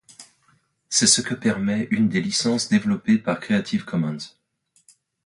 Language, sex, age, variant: French, male, 30-39, Français de métropole